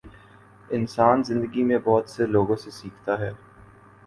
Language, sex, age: Urdu, male, 19-29